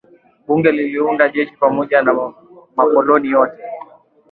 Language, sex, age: Swahili, male, 19-29